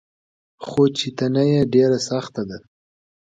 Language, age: Pashto, 19-29